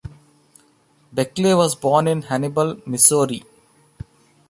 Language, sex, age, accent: English, male, 40-49, India and South Asia (India, Pakistan, Sri Lanka)